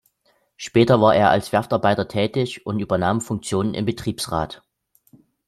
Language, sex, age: German, male, 30-39